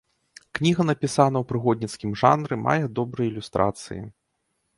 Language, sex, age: Belarusian, male, 30-39